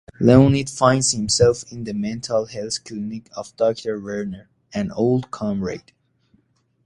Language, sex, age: English, male, 19-29